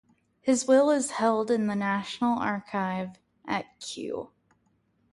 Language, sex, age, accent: English, female, 19-29, United States English